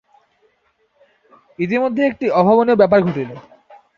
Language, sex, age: Bengali, male, 19-29